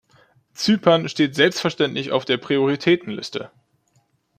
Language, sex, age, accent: German, male, 19-29, Deutschland Deutsch